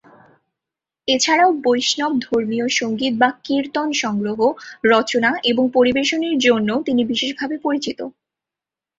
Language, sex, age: Bengali, female, 19-29